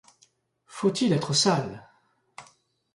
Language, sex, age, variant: French, male, 50-59, Français de métropole